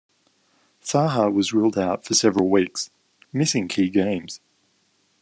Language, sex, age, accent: English, male, 30-39, Australian English